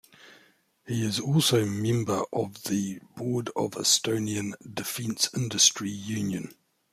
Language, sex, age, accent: English, male, 50-59, New Zealand English